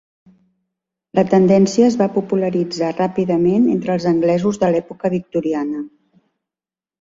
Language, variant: Catalan, Central